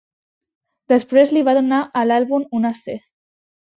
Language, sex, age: Catalan, female, under 19